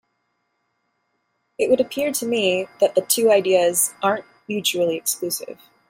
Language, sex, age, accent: English, female, 30-39, United States English